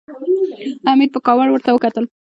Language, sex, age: Pashto, female, under 19